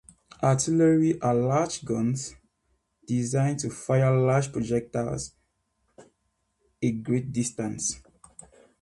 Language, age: English, 19-29